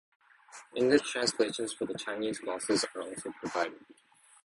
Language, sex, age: English, male, 19-29